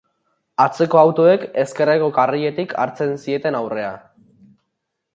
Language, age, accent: Basque, 19-29, Erdialdekoa edo Nafarra (Gipuzkoa, Nafarroa)